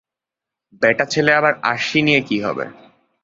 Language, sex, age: Bengali, male, 19-29